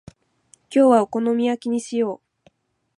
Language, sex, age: Japanese, female, 19-29